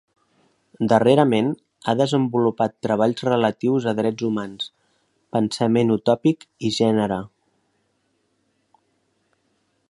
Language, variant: Catalan, Central